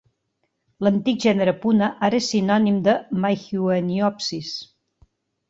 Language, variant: Catalan, Central